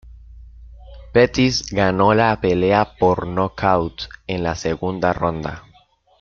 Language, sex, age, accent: Spanish, male, 19-29, Andino-Pacífico: Colombia, Perú, Ecuador, oeste de Bolivia y Venezuela andina